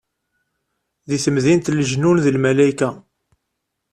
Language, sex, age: Kabyle, male, 30-39